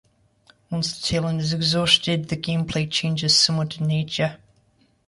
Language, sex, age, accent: English, male, 19-29, United States English